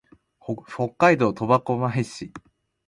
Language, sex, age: Japanese, male, 19-29